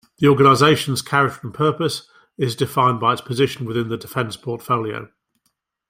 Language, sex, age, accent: English, male, 50-59, England English